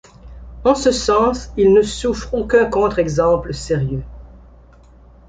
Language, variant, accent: French, Français d'Amérique du Nord, Français du Canada